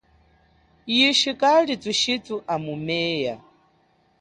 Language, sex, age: Chokwe, female, 19-29